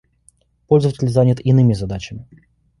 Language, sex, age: Russian, male, 30-39